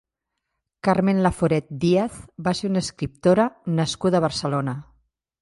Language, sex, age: Catalan, female, 50-59